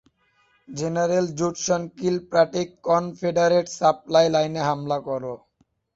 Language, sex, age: Bengali, male, 19-29